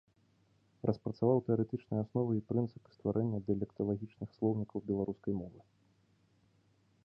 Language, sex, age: Belarusian, male, 19-29